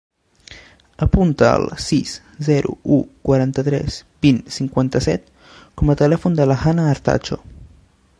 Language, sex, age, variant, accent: Catalan, male, under 19, Central, central